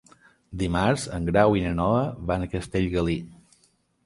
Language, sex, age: Catalan, male, 40-49